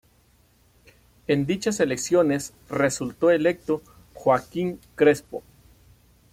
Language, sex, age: Spanish, male, 40-49